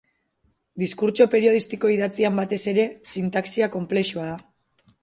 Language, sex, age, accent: Basque, female, 19-29, Mendebalekoa (Araba, Bizkaia, Gipuzkoako mendebaleko herri batzuk)